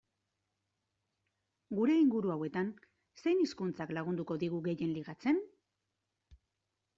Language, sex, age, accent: Basque, female, 40-49, Mendebalekoa (Araba, Bizkaia, Gipuzkoako mendebaleko herri batzuk)